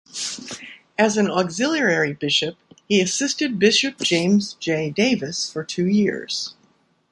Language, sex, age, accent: English, female, 60-69, United States English